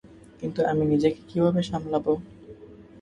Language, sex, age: Bengali, male, 19-29